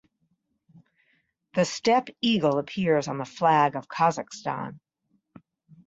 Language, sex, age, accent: English, female, 60-69, United States English